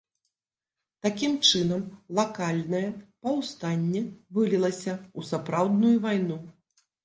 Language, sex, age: Belarusian, female, 40-49